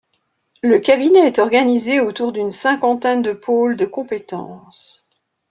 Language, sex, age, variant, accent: French, female, 50-59, Français d'Europe, Français de Suisse